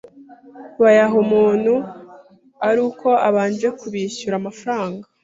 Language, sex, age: Kinyarwanda, female, 19-29